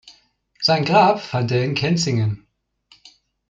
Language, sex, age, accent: German, male, 19-29, Deutschland Deutsch